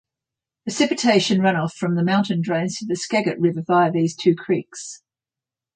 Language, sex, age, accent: English, female, 60-69, Australian English